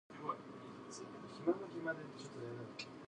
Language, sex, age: English, female, under 19